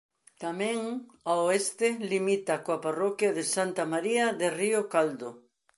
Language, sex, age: Galician, female, 60-69